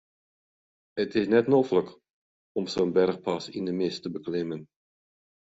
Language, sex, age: Western Frisian, male, 60-69